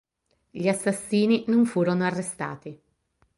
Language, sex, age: Italian, female, 30-39